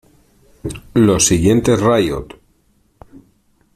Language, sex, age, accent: Spanish, male, 40-49, España: Centro-Sur peninsular (Madrid, Toledo, Castilla-La Mancha)